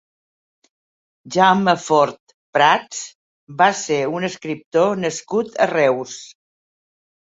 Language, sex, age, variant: Catalan, female, 70-79, Central